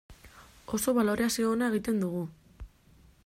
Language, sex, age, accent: Basque, female, 19-29, Mendebalekoa (Araba, Bizkaia, Gipuzkoako mendebaleko herri batzuk)